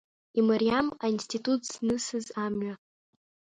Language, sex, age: Abkhazian, female, under 19